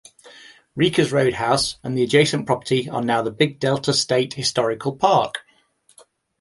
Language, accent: English, England English